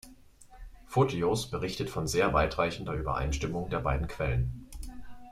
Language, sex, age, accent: German, male, 30-39, Deutschland Deutsch